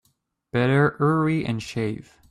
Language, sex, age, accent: English, male, 19-29, Canadian English